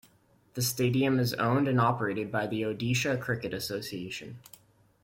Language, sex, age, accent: English, male, 19-29, United States English